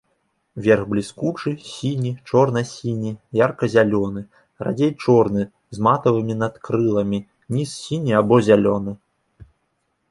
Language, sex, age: Belarusian, male, 19-29